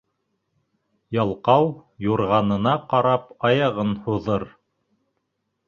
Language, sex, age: Bashkir, male, 30-39